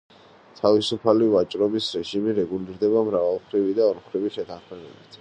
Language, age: Georgian, 19-29